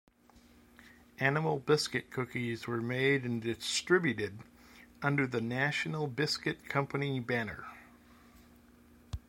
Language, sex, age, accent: English, male, 60-69, United States English